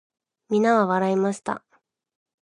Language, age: Japanese, 19-29